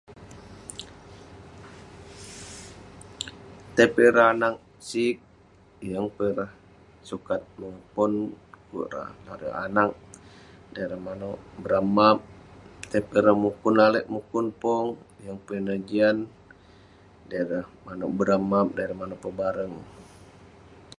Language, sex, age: Western Penan, male, 19-29